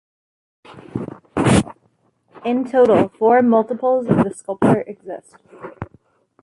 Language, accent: English, United States English